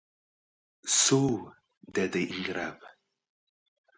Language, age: Uzbek, 19-29